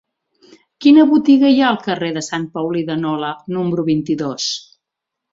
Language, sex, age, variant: Catalan, male, 40-49, Central